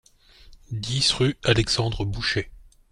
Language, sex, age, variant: French, male, 50-59, Français de métropole